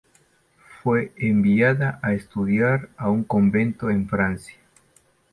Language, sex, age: Spanish, male, 50-59